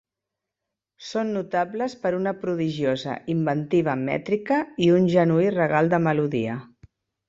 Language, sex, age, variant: Catalan, female, 40-49, Central